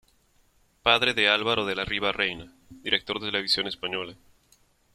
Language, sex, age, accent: Spanish, male, 30-39, Caribe: Cuba, Venezuela, Puerto Rico, República Dominicana, Panamá, Colombia caribeña, México caribeño, Costa del golfo de México